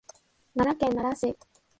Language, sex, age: Japanese, female, 19-29